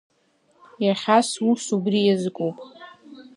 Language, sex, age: Abkhazian, female, under 19